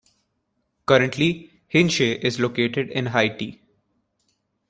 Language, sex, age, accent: English, male, under 19, India and South Asia (India, Pakistan, Sri Lanka)